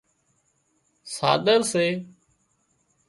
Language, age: Wadiyara Koli, 30-39